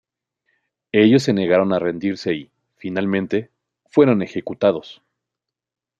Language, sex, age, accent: Spanish, male, 30-39, México